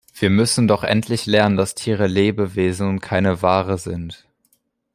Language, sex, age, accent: German, male, under 19, Deutschland Deutsch